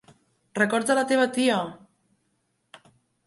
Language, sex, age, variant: Catalan, female, 19-29, Central